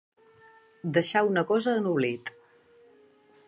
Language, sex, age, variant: Catalan, female, 40-49, Central